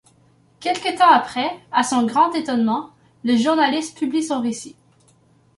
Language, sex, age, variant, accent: French, female, 19-29, Français d'Amérique du Nord, Français du Canada